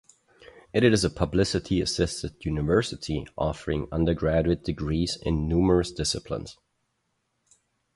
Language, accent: English, United States English